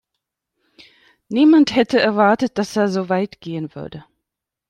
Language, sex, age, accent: German, male, 40-49, Deutschland Deutsch